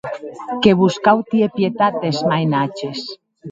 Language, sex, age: Occitan, female, 40-49